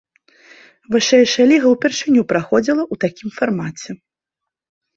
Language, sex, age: Belarusian, female, 30-39